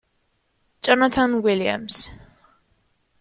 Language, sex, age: Italian, female, 19-29